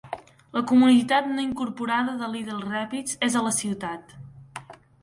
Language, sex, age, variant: Catalan, female, under 19, Central